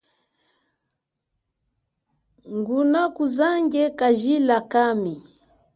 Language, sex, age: Chokwe, female, 30-39